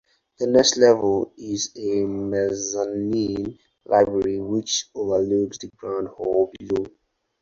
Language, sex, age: English, male, 19-29